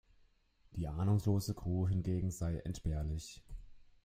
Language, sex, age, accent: German, male, 30-39, Deutschland Deutsch